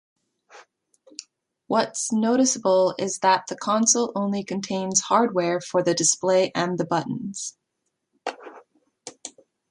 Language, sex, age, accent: English, female, 19-29, Canadian English